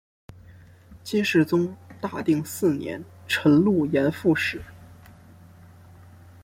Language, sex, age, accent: Chinese, male, 19-29, 出生地：辽宁省